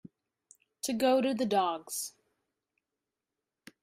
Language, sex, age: English, female, 30-39